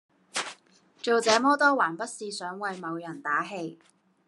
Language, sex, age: Cantonese, female, 19-29